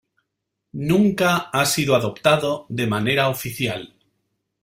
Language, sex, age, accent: Spanish, male, 40-49, España: Norte peninsular (Asturias, Castilla y León, Cantabria, País Vasco, Navarra, Aragón, La Rioja, Guadalajara, Cuenca)